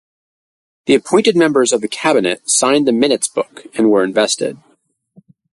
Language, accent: English, United States English